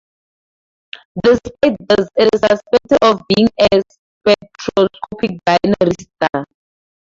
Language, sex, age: English, female, 19-29